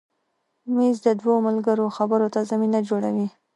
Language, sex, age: Pashto, female, 19-29